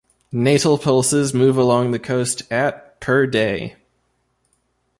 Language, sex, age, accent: English, male, 19-29, United States English